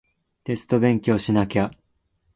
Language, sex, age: Japanese, male, 19-29